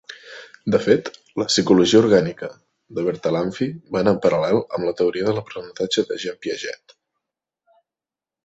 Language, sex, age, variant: Catalan, male, 19-29, Central